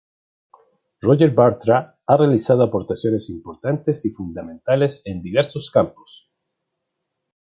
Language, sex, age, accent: Spanish, male, 40-49, Chileno: Chile, Cuyo